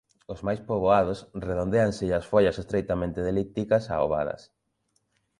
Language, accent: Galician, Normativo (estándar)